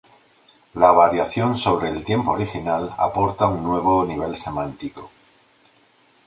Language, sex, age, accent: Spanish, male, 40-49, España: Norte peninsular (Asturias, Castilla y León, Cantabria, País Vasco, Navarra, Aragón, La Rioja, Guadalajara, Cuenca)